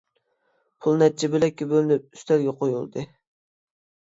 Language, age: Uyghur, 19-29